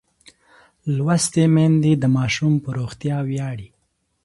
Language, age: Pashto, 30-39